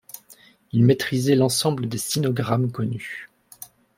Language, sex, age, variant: French, male, 19-29, Français de métropole